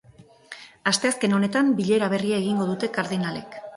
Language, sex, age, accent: Basque, female, 40-49, Erdialdekoa edo Nafarra (Gipuzkoa, Nafarroa)